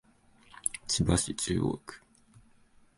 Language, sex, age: Japanese, male, 19-29